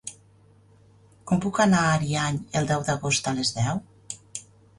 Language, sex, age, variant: Catalan, female, 40-49, Nord-Occidental